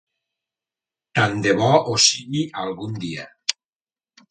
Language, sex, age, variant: Catalan, male, 40-49, Nord-Occidental